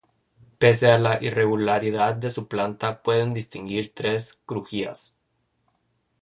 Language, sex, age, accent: Spanish, male, 30-39, México